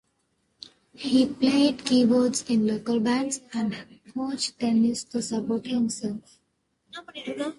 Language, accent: English, United States English